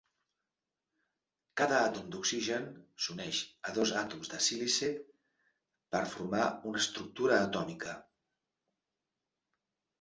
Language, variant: Catalan, Central